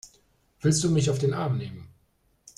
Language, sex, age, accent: German, male, 30-39, Deutschland Deutsch